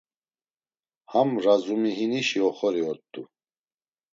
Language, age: Laz, 50-59